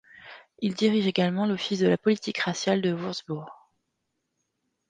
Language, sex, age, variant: French, female, 40-49, Français de métropole